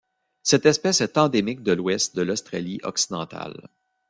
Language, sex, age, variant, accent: French, male, 40-49, Français d'Amérique du Nord, Français du Canada